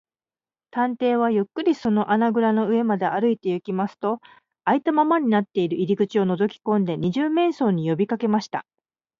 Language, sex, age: Japanese, female, 40-49